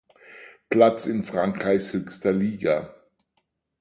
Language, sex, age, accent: German, male, 50-59, Deutschland Deutsch